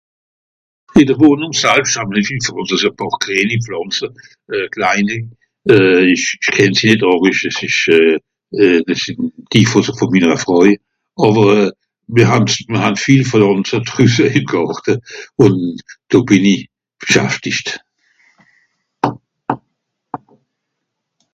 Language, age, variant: Swiss German, 70-79, Nordniederàlemmànisch (Rishoffe, Zàwere, Bùsswìller, Hawenau, Brüemt, Stroossbùri, Molse, Dàmbàch, Schlettstàtt, Pfàlzbùri usw.)